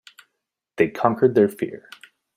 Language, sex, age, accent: English, male, 30-39, United States English